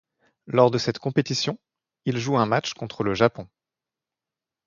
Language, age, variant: French, 19-29, Français de métropole